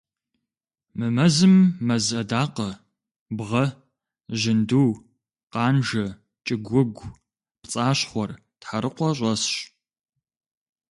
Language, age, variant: Kabardian, 19-29, Адыгэбзэ (Къэбэрдей, Кирил, псоми зэдай)